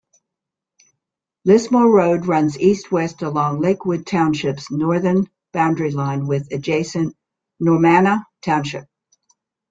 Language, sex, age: English, female, 70-79